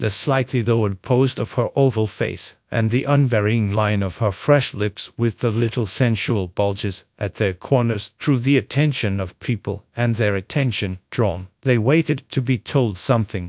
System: TTS, GradTTS